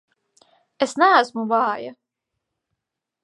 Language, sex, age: Latvian, female, 19-29